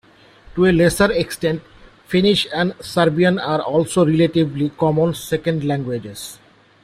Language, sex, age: English, male, 40-49